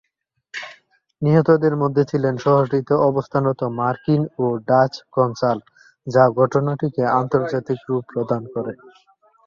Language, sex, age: Bengali, male, 19-29